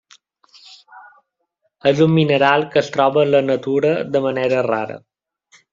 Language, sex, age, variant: Catalan, male, 30-39, Balear